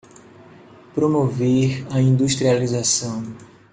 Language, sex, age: Portuguese, male, 30-39